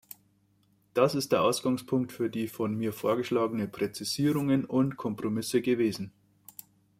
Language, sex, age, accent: German, male, 30-39, Deutschland Deutsch